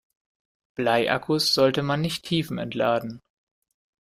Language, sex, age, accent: German, male, 30-39, Deutschland Deutsch